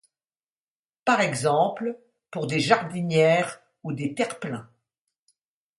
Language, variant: French, Français de métropole